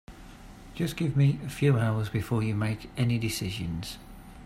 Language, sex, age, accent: English, male, 40-49, England English